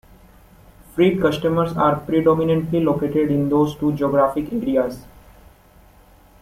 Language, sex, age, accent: English, male, 19-29, India and South Asia (India, Pakistan, Sri Lanka)